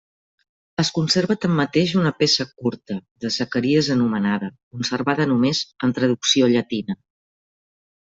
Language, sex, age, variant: Catalan, female, 50-59, Central